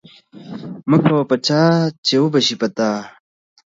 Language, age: Pashto, 19-29